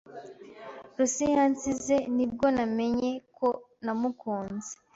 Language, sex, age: Kinyarwanda, female, 19-29